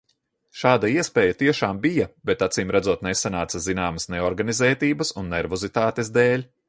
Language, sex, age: Latvian, male, 40-49